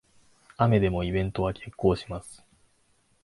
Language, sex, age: Japanese, male, 19-29